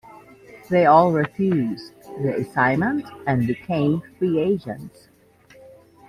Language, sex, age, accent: English, female, 50-59, United States English